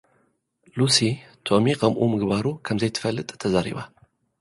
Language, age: Tigrinya, 40-49